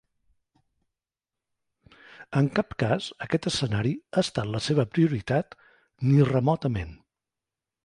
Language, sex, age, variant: Catalan, male, 40-49, Central